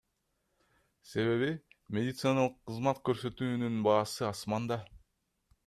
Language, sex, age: Kyrgyz, male, 19-29